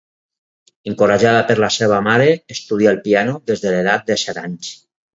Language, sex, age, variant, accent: Catalan, male, 60-69, Valencià meridional, valencià